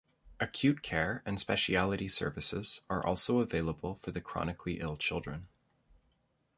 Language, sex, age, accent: English, male, 30-39, Canadian English